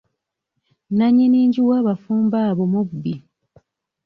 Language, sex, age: Ganda, female, 19-29